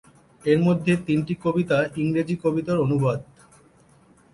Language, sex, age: Bengali, male, 30-39